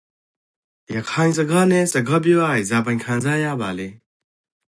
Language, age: Rakhine, 30-39